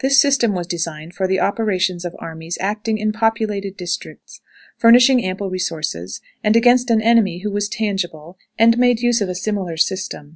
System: none